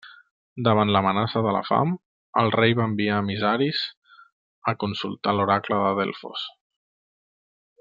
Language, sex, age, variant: Catalan, male, 30-39, Central